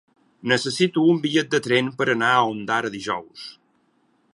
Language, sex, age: Catalan, male, 40-49